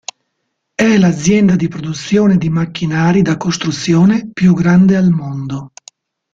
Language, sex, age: Italian, male, 60-69